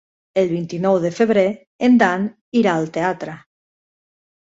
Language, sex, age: Catalan, female, 40-49